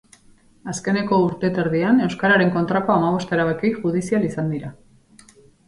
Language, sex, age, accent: Basque, female, 40-49, Erdialdekoa edo Nafarra (Gipuzkoa, Nafarroa)